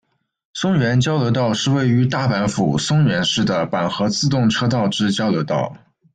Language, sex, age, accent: Chinese, male, 19-29, 出生地：山东省